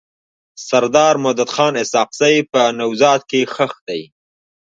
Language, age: Pashto, 19-29